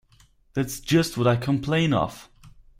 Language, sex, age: English, male, 19-29